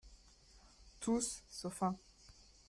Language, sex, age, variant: French, female, 19-29, Français de métropole